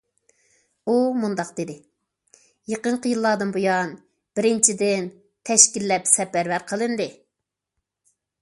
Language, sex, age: Uyghur, female, 40-49